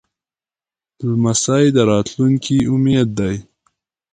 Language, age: Pashto, 19-29